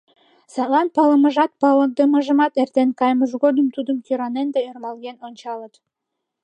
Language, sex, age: Mari, female, 19-29